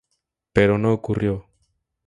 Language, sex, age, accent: Spanish, male, 19-29, México